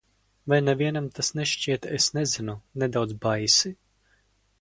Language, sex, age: Latvian, male, under 19